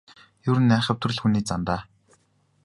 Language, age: Mongolian, 19-29